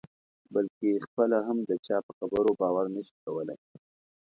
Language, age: Pashto, 30-39